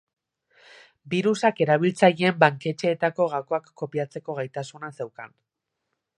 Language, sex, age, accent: Basque, male, 19-29, Erdialdekoa edo Nafarra (Gipuzkoa, Nafarroa)